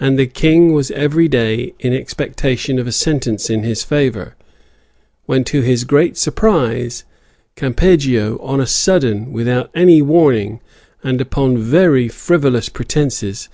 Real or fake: real